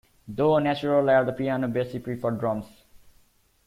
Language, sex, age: English, male, 19-29